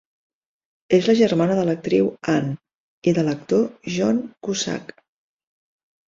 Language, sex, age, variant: Catalan, female, 40-49, Central